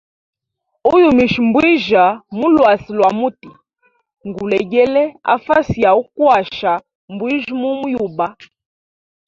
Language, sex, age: Hemba, female, 19-29